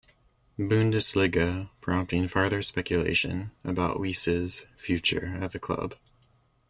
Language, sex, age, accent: English, male, 30-39, United States English